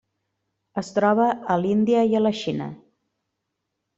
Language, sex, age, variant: Catalan, female, 30-39, Nord-Occidental